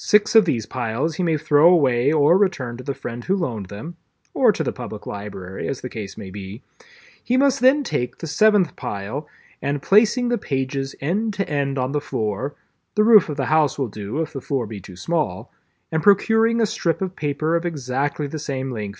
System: none